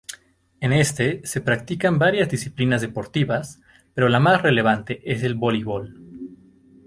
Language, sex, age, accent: Spanish, male, 19-29, México